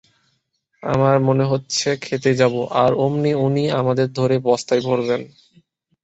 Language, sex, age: Bengali, male, 19-29